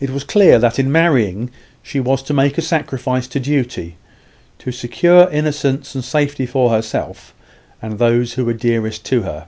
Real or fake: real